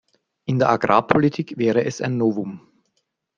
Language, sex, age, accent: German, male, 40-49, Österreichisches Deutsch